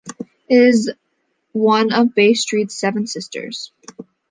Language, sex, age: English, female, under 19